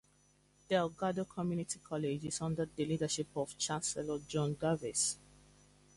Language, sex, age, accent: English, female, 30-39, England English